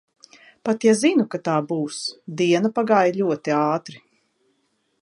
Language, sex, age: Latvian, female, 40-49